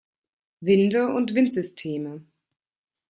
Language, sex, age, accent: German, female, 30-39, Deutschland Deutsch